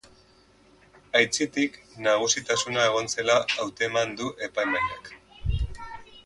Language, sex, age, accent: Basque, male, 40-49, Mendebalekoa (Araba, Bizkaia, Gipuzkoako mendebaleko herri batzuk)